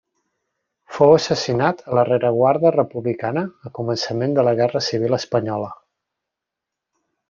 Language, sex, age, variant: Catalan, male, 30-39, Central